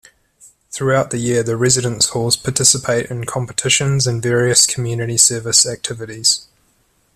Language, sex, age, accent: English, male, 30-39, New Zealand English